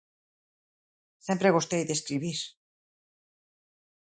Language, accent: Galician, Atlántico (seseo e gheada)